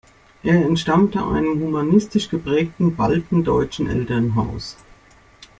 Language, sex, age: German, female, 60-69